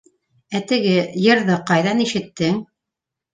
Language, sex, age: Bashkir, female, 50-59